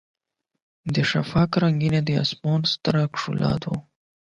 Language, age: Pashto, 19-29